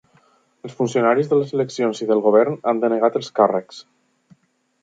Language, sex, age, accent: Catalan, male, 19-29, valencià